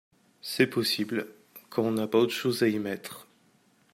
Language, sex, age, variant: French, male, 19-29, Français de métropole